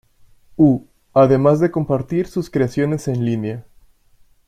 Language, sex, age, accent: Spanish, male, 19-29, México